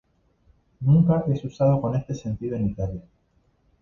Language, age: Spanish, 19-29